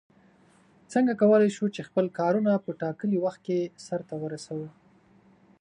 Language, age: Pashto, 19-29